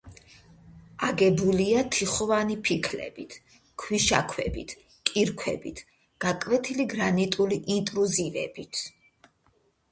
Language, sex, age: Georgian, female, 40-49